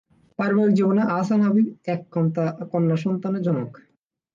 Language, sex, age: Bengali, male, 19-29